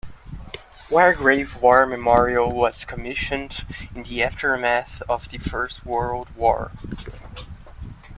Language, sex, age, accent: English, male, 19-29, United States English